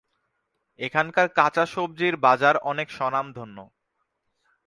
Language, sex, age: Bengali, male, 19-29